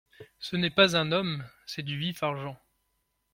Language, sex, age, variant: French, male, 19-29, Français de métropole